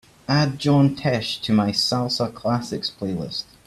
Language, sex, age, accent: English, male, 19-29, Scottish English